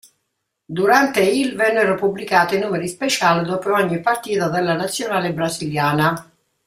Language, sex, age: Italian, female, 60-69